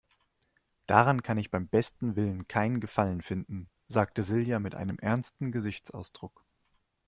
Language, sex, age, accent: German, male, 19-29, Deutschland Deutsch